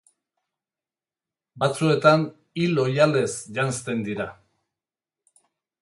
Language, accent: Basque, Erdialdekoa edo Nafarra (Gipuzkoa, Nafarroa)